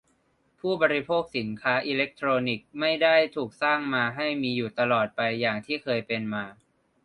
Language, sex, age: Thai, male, under 19